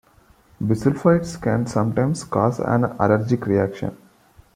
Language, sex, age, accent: English, male, 19-29, India and South Asia (India, Pakistan, Sri Lanka)